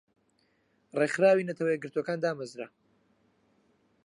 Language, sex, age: Central Kurdish, male, 19-29